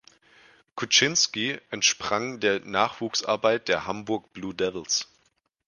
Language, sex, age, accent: German, male, 19-29, Deutschland Deutsch